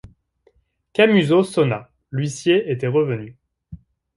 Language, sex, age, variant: French, male, 19-29, Français de métropole